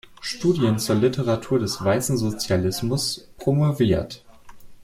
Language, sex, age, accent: German, male, 19-29, Deutschland Deutsch